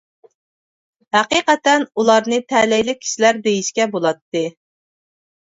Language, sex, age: Uyghur, female, 30-39